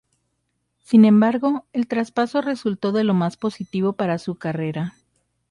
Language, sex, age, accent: Spanish, female, 30-39, México